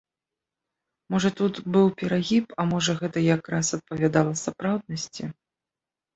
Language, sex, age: Belarusian, female, 30-39